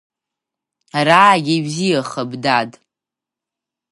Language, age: Abkhazian, under 19